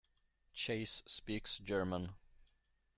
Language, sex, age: English, male, 40-49